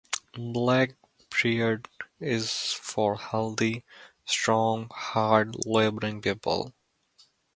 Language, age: English, 19-29